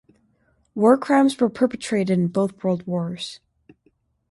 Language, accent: English, United States English